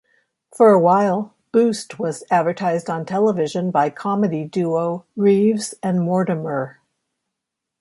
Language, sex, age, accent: English, female, 60-69, United States English